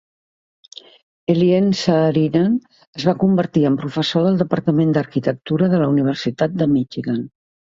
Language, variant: Catalan, Central